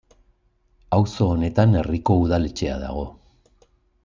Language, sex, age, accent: Basque, male, 40-49, Erdialdekoa edo Nafarra (Gipuzkoa, Nafarroa)